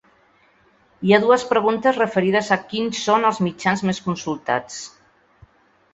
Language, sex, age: Catalan, female, 60-69